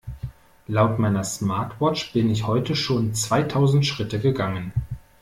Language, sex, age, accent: German, male, 30-39, Deutschland Deutsch